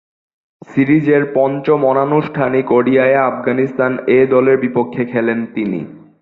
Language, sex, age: Bengali, male, under 19